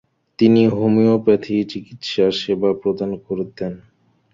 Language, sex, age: Bengali, male, 19-29